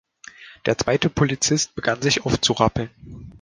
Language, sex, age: German, male, 19-29